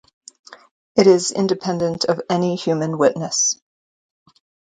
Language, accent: English, United States English